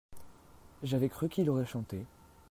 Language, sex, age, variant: French, male, under 19, Français de métropole